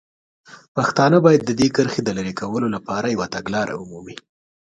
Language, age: Pashto, 30-39